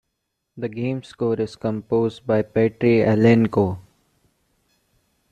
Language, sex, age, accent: English, male, 19-29, India and South Asia (India, Pakistan, Sri Lanka)